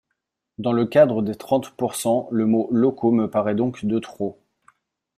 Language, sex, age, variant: French, male, 40-49, Français de métropole